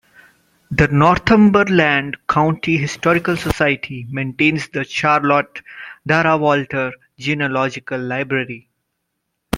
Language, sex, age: English, male, 30-39